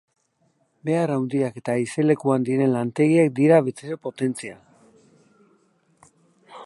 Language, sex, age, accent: Basque, male, 50-59, Mendebalekoa (Araba, Bizkaia, Gipuzkoako mendebaleko herri batzuk)